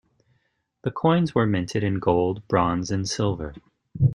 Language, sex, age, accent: English, male, 30-39, United States English